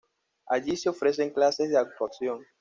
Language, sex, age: Spanish, male, 19-29